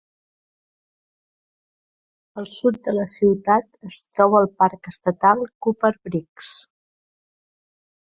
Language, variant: Catalan, Central